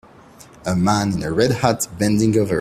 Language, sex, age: English, male, 19-29